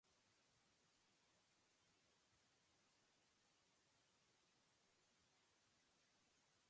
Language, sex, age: English, female, 19-29